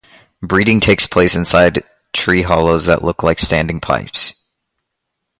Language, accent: English, United States English